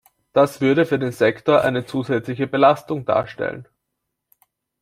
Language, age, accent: German, 19-29, Österreichisches Deutsch